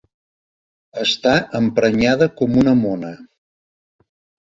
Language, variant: Catalan, Central